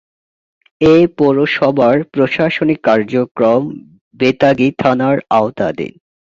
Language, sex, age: Bengali, male, 19-29